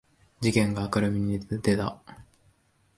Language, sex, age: Japanese, male, 19-29